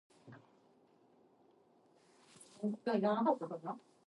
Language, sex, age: English, female, under 19